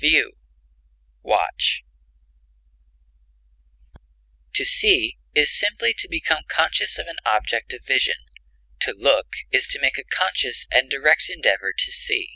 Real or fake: real